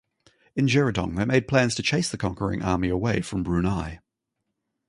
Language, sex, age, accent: English, male, 30-39, New Zealand English